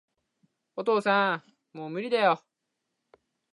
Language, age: Japanese, 19-29